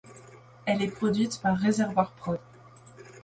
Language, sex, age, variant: French, female, 19-29, Français de métropole